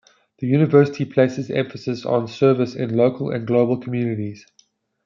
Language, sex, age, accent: English, male, 40-49, Southern African (South Africa, Zimbabwe, Namibia)